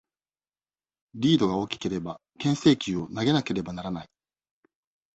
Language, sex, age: Japanese, male, 40-49